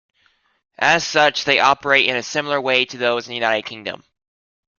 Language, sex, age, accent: English, male, 19-29, United States English